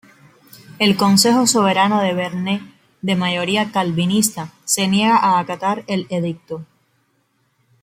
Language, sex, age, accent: Spanish, female, 19-29, Caribe: Cuba, Venezuela, Puerto Rico, República Dominicana, Panamá, Colombia caribeña, México caribeño, Costa del golfo de México